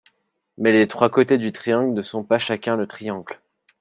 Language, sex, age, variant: French, male, 30-39, Français de métropole